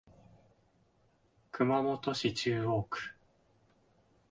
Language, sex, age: Japanese, male, 19-29